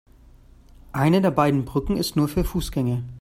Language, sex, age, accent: German, male, 30-39, Deutschland Deutsch